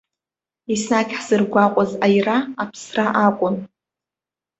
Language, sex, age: Abkhazian, female, 19-29